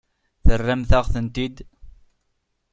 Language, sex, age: Kabyle, male, 30-39